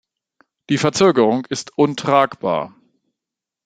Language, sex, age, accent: German, male, 40-49, Deutschland Deutsch